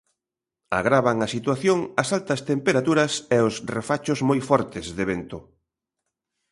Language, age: Galician, 50-59